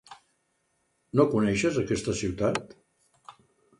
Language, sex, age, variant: Catalan, male, 70-79, Central